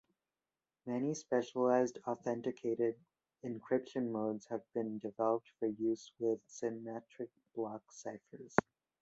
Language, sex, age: English, male, 19-29